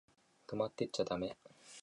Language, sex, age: Japanese, male, 19-29